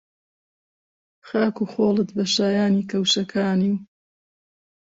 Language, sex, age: Central Kurdish, female, 50-59